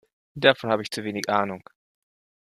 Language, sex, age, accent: German, male, 19-29, Deutschland Deutsch